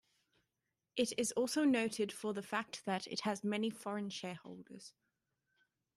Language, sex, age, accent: English, female, 19-29, Australian English